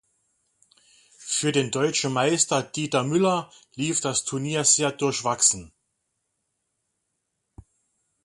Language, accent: German, Deutschland Deutsch